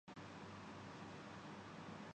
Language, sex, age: Urdu, male, 19-29